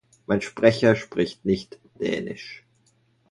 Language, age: German, 30-39